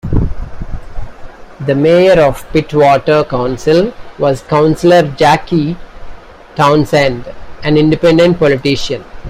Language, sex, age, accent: English, male, 40-49, India and South Asia (India, Pakistan, Sri Lanka)